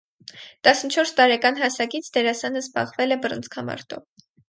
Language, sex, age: Armenian, female, under 19